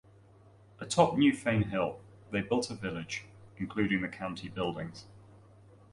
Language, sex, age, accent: English, male, 30-39, England English